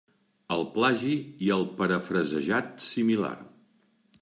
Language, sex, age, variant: Catalan, male, 50-59, Central